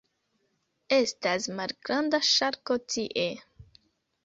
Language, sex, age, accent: Esperanto, female, 19-29, Internacia